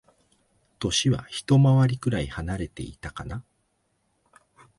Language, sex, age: Japanese, male, 50-59